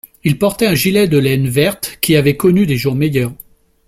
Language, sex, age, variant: French, male, 40-49, Français de métropole